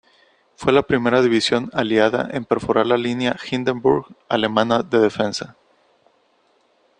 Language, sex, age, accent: Spanish, male, 30-39, México